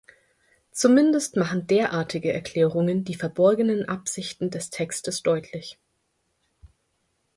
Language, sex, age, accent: German, female, 30-39, Deutschland Deutsch